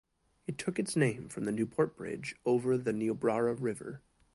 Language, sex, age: English, male, 19-29